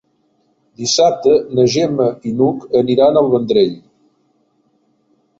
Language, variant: Catalan, Central